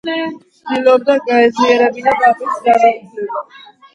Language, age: Georgian, under 19